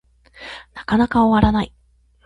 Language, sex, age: Japanese, female, 40-49